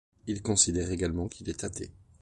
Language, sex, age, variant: French, male, 30-39, Français de métropole